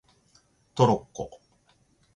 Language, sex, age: Japanese, male, 40-49